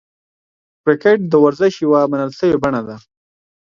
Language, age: Pashto, 19-29